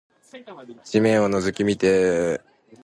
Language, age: Japanese, 19-29